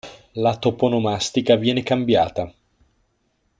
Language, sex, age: Italian, male, 19-29